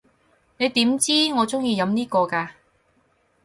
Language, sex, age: Cantonese, female, 19-29